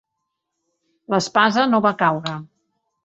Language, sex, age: Catalan, female, 50-59